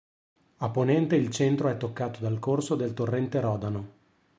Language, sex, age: Italian, male, 40-49